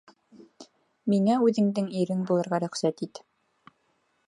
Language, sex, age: Bashkir, female, 19-29